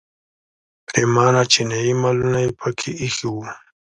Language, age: Pashto, 30-39